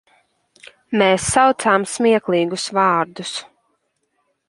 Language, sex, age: Latvian, female, 19-29